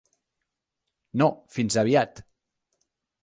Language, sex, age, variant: Catalan, male, 40-49, Central